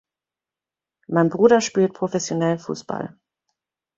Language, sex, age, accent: German, female, 30-39, Deutschland Deutsch